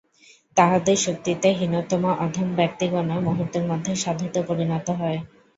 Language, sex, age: Bengali, female, 19-29